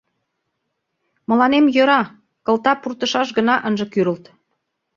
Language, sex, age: Mari, female, 40-49